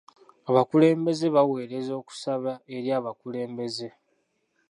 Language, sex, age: Ganda, male, 19-29